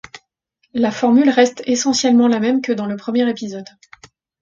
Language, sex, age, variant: French, female, 40-49, Français de métropole